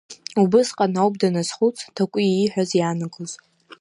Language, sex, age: Abkhazian, female, under 19